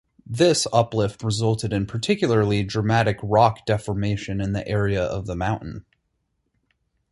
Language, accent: English, United States English